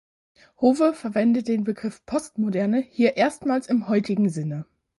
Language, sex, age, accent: German, female, 19-29, Deutschland Deutsch